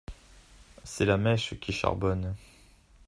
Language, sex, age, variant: French, male, 19-29, Français de métropole